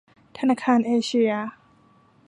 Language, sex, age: Thai, female, 19-29